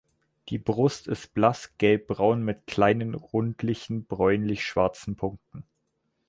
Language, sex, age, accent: German, male, 19-29, Deutschland Deutsch